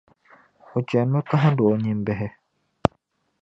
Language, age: Dagbani, 19-29